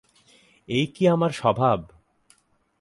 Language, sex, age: Bengali, male, 19-29